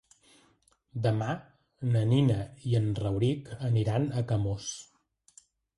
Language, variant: Catalan, Central